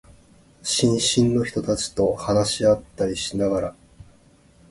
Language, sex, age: Japanese, male, 30-39